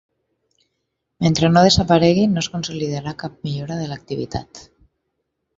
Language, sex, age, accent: Catalan, female, 30-39, valencià